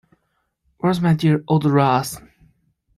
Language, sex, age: English, male, 19-29